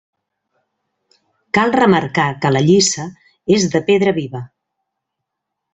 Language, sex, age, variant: Catalan, female, 40-49, Central